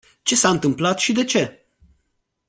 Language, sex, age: Romanian, male, 30-39